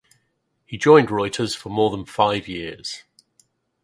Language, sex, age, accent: English, male, 50-59, England English